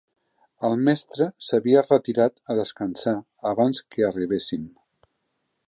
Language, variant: Catalan, Central